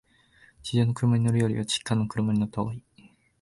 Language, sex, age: Japanese, male, 19-29